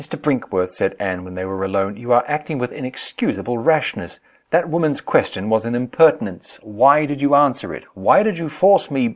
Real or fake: real